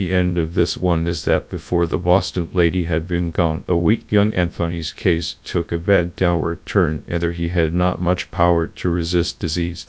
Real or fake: fake